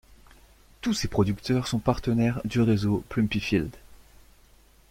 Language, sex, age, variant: French, male, 19-29, Français de métropole